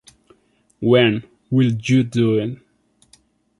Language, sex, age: English, male, 19-29